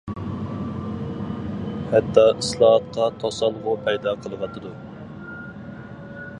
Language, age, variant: Uyghur, 30-39, ئۇيغۇر تىلى